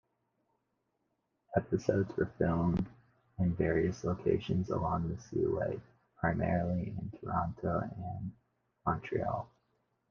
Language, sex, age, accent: English, male, 19-29, United States English